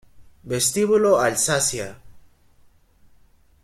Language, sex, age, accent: Spanish, male, under 19, Andino-Pacífico: Colombia, Perú, Ecuador, oeste de Bolivia y Venezuela andina